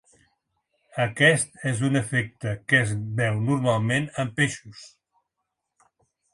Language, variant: Catalan, Septentrional